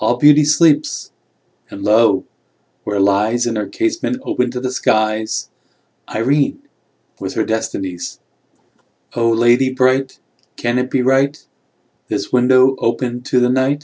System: none